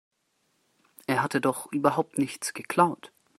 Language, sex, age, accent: German, male, under 19, Deutschland Deutsch